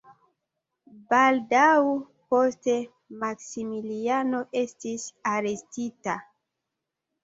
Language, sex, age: Esperanto, female, 19-29